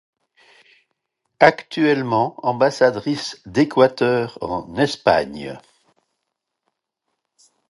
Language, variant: French, Français de métropole